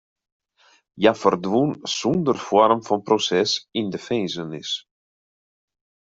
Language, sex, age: Western Frisian, male, 40-49